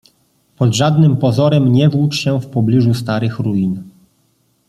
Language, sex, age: Polish, male, 30-39